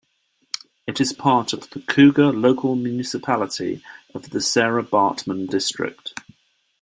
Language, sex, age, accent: English, male, 30-39, England English